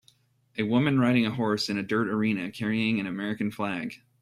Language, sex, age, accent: English, male, 30-39, United States English